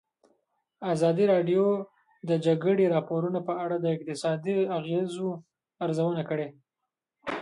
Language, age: Pashto, 19-29